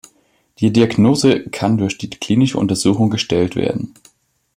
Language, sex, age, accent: German, male, 19-29, Deutschland Deutsch